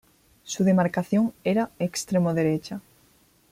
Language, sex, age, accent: Spanish, female, 19-29, España: Sur peninsular (Andalucia, Extremadura, Murcia)